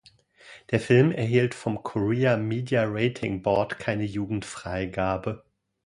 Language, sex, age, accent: German, male, 40-49, Deutschland Deutsch